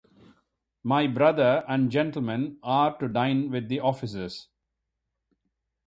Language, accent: English, India and South Asia (India, Pakistan, Sri Lanka)